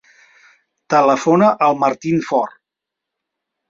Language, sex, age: Catalan, male, 50-59